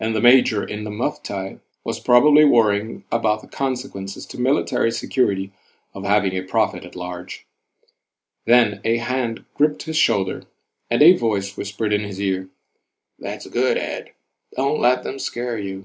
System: none